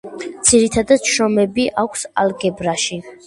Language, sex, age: Georgian, female, 19-29